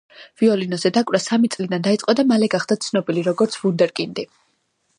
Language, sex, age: Georgian, female, 19-29